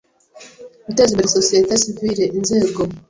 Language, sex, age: Kinyarwanda, female, 19-29